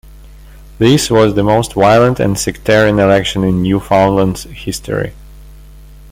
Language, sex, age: English, male, 30-39